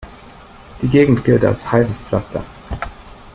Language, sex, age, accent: German, male, 40-49, Deutschland Deutsch